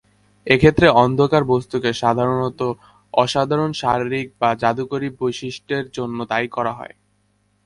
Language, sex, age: Bengali, male, 19-29